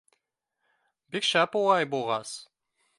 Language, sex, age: Bashkir, male, 19-29